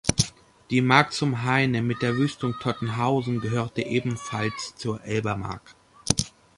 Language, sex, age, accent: German, male, 19-29, Deutschland Deutsch